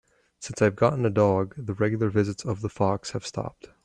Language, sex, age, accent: English, male, 19-29, United States English